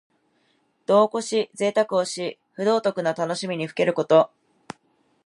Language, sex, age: Japanese, female, 19-29